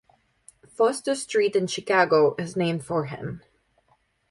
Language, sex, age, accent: English, female, 19-29, United States English